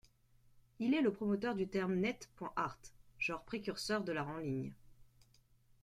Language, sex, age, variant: French, female, 19-29, Français de métropole